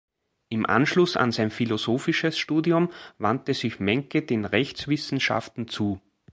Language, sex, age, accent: German, male, 40-49, Österreichisches Deutsch